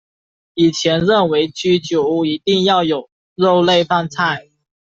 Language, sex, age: Chinese, male, 19-29